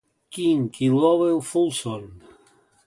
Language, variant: Catalan, Balear